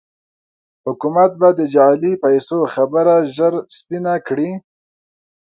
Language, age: Pashto, 19-29